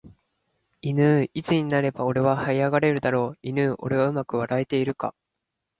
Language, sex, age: Japanese, male, 19-29